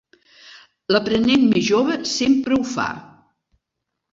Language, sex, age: Catalan, female, 70-79